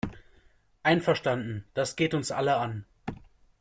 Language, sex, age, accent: German, male, 19-29, Deutschland Deutsch